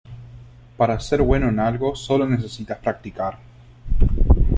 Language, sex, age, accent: Spanish, male, 19-29, Rioplatense: Argentina, Uruguay, este de Bolivia, Paraguay